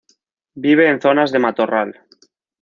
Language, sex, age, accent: Spanish, male, 19-29, España: Norte peninsular (Asturias, Castilla y León, Cantabria, País Vasco, Navarra, Aragón, La Rioja, Guadalajara, Cuenca)